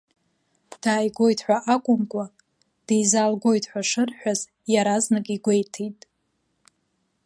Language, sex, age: Abkhazian, female, 19-29